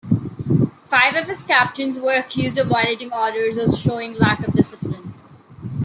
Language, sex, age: English, female, under 19